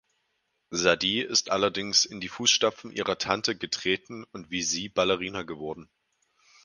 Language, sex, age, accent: German, male, 19-29, Deutschland Deutsch